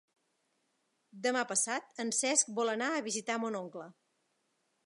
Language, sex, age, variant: Catalan, female, 40-49, Septentrional